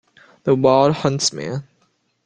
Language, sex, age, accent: English, male, under 19, United States English